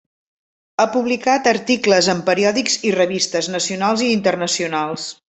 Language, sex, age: Catalan, female, 50-59